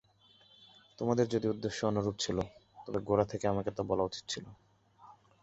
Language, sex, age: Bengali, male, 19-29